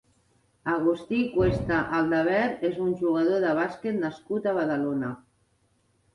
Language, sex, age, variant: Catalan, female, 60-69, Central